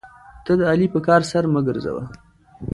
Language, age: Pashto, 30-39